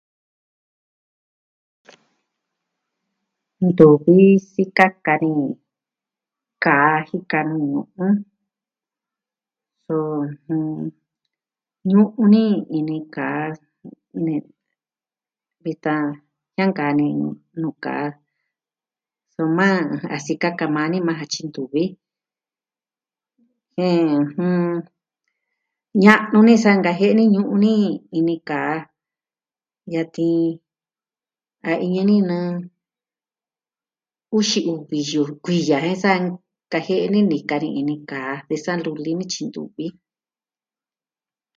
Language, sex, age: Southwestern Tlaxiaco Mixtec, female, 60-69